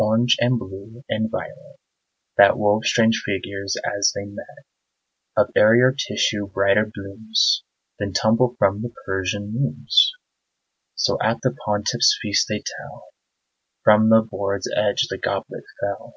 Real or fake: real